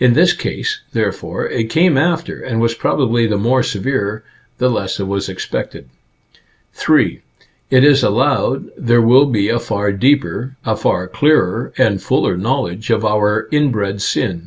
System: none